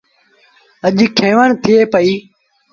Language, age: Sindhi Bhil, under 19